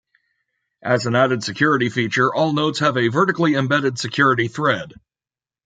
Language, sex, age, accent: English, male, 30-39, United States English